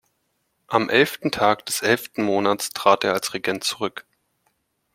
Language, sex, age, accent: German, male, 30-39, Deutschland Deutsch